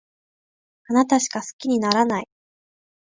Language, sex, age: Japanese, female, under 19